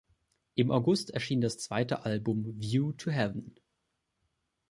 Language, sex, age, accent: German, male, 19-29, Deutschland Deutsch